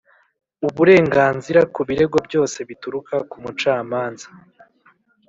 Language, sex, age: Kinyarwanda, male, 19-29